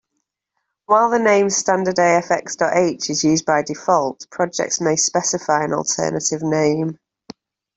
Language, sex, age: English, female, 40-49